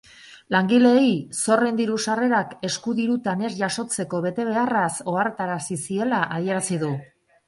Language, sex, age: Basque, female, 50-59